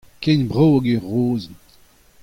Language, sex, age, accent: Breton, male, 60-69, Kerneveg